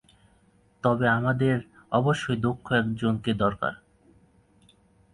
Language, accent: Bengali, Bangla